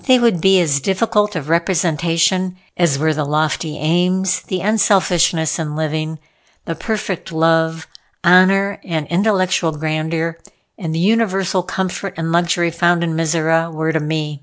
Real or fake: real